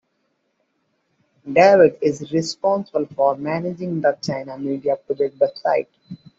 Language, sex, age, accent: English, male, 30-39, India and South Asia (India, Pakistan, Sri Lanka)